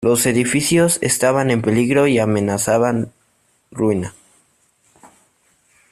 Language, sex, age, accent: Spanish, male, under 19, México